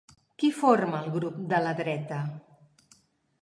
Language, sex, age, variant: Catalan, female, 50-59, Central